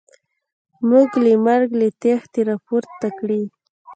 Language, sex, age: Pashto, female, 19-29